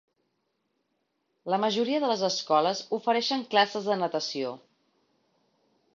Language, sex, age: Catalan, female, 40-49